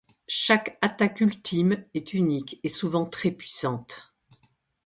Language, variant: French, Français de métropole